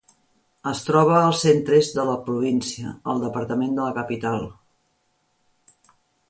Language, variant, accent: Catalan, Central, central